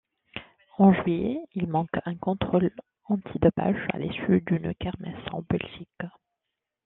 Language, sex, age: French, female, 19-29